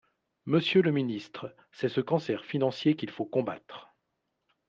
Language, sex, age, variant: French, male, 40-49, Français de métropole